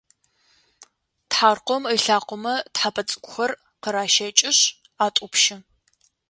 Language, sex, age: Adyghe, female, 19-29